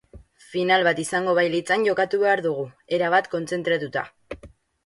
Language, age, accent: Basque, under 19, Batua